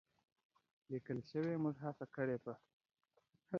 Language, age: Pashto, under 19